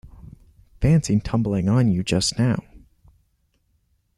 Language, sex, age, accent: English, male, under 19, Canadian English